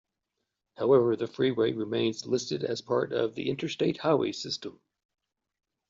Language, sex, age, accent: English, male, 40-49, United States English